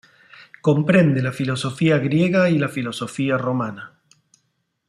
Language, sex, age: Spanish, male, 50-59